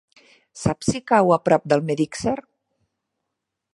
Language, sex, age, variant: Catalan, female, 50-59, Central